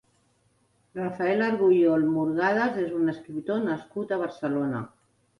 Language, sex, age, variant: Catalan, female, 60-69, Central